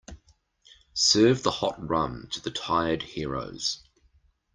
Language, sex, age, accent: English, male, 40-49, New Zealand English